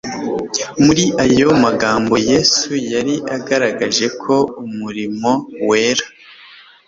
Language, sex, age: Kinyarwanda, male, 19-29